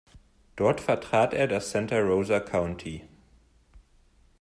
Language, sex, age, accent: German, male, 19-29, Deutschland Deutsch